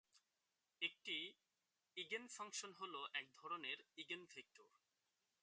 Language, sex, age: Bengali, male, 19-29